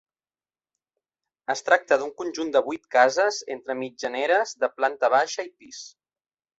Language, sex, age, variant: Catalan, male, 19-29, Central